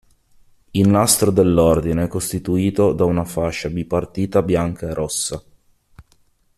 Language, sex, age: Italian, male, 40-49